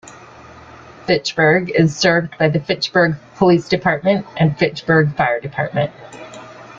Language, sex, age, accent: English, female, 50-59, United States English